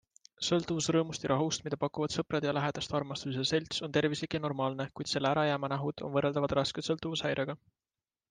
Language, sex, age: Estonian, male, 19-29